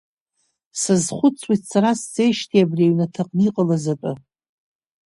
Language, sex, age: Abkhazian, female, 40-49